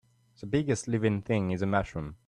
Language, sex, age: English, male, 19-29